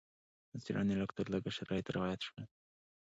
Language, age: Pashto, 19-29